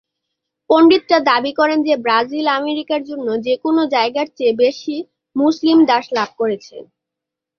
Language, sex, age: Bengali, female, 19-29